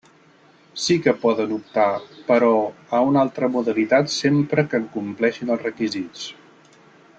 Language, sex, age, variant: Catalan, male, 50-59, Central